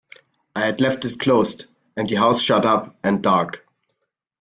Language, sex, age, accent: English, male, 19-29, United States English